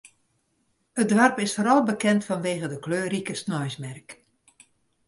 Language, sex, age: Western Frisian, female, 60-69